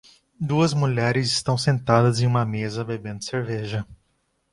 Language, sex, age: Portuguese, male, 19-29